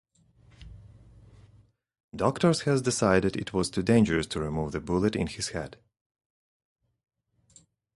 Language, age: English, 19-29